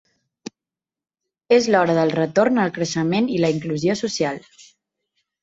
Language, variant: Catalan, Central